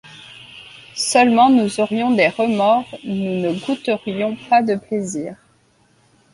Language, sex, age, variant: French, female, 30-39, Français de métropole